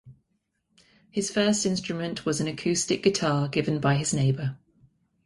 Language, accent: English, England English